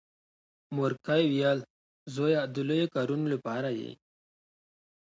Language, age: Pashto, 30-39